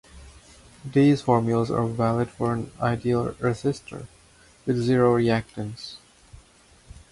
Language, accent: English, Filipino